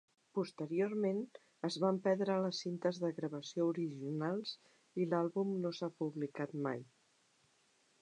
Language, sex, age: Catalan, female, 60-69